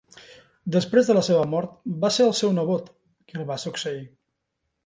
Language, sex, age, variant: Catalan, male, 50-59, Central